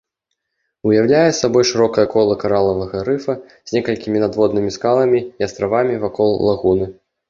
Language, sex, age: Belarusian, male, 19-29